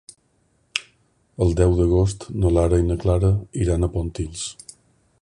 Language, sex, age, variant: Catalan, male, 50-59, Balear